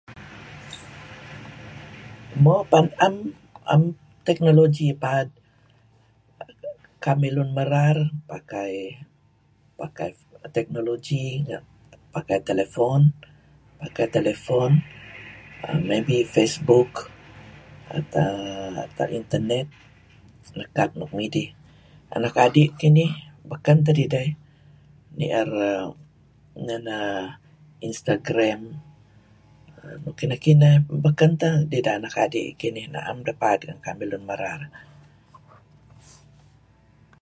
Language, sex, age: Kelabit, female, 60-69